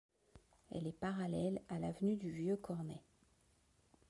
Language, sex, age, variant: French, female, 50-59, Français de métropole